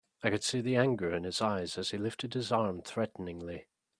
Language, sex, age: English, male, 19-29